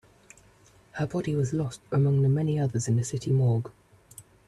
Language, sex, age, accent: English, male, under 19, England English